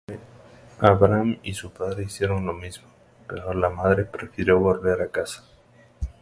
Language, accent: Spanish, España: Norte peninsular (Asturias, Castilla y León, Cantabria, País Vasco, Navarra, Aragón, La Rioja, Guadalajara, Cuenca)